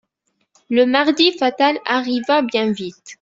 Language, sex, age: French, female, 19-29